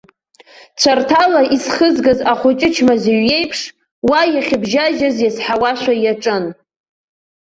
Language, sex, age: Abkhazian, female, under 19